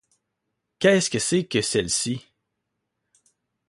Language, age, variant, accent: French, 40-49, Français d'Amérique du Nord, Français du Canada